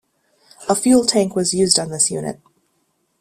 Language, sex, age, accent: English, female, 30-39, United States English